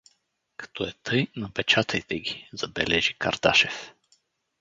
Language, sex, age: Bulgarian, male, 30-39